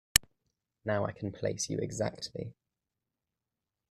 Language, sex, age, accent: English, male, 19-29, England English